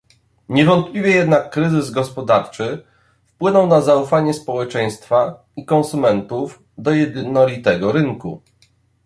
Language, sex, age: Polish, male, 30-39